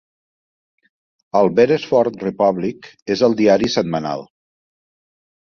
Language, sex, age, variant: Catalan, male, 50-59, Central